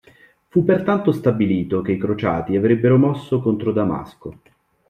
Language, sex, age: Italian, male, 30-39